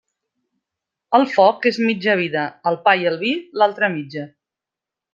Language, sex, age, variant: Catalan, female, 50-59, Central